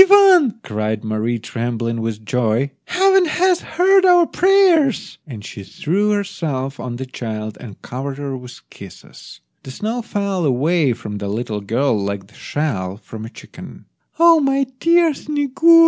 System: none